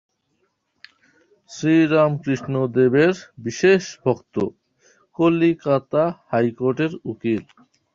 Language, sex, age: Bengali, male, 19-29